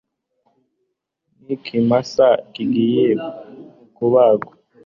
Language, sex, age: Kinyarwanda, male, under 19